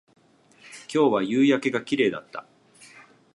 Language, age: Japanese, 40-49